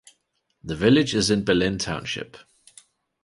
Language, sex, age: English, male, 30-39